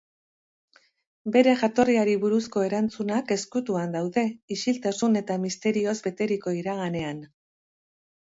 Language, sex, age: Basque, female, 50-59